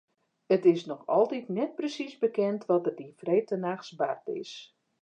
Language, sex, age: Western Frisian, female, 40-49